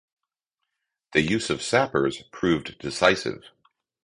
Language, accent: English, United States English